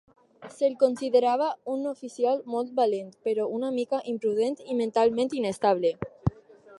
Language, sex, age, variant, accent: Catalan, female, under 19, Alacantí, valencià